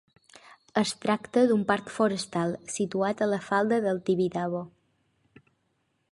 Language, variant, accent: Catalan, Balear, mallorquí